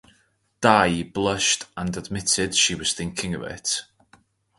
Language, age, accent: English, 30-39, Welsh English